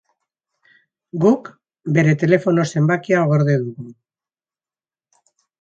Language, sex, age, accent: Basque, male, 50-59, Mendebalekoa (Araba, Bizkaia, Gipuzkoako mendebaleko herri batzuk)